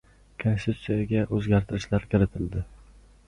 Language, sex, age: Uzbek, male, 19-29